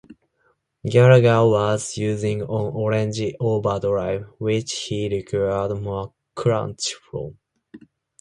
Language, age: English, 19-29